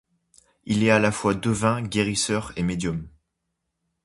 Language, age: French, 19-29